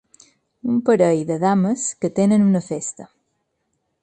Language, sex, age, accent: Catalan, female, 40-49, mallorquí